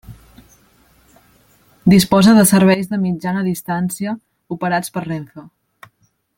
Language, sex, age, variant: Catalan, female, 19-29, Central